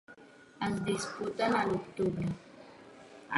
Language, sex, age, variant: Catalan, female, 50-59, Central